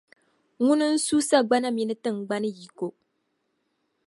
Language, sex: Dagbani, female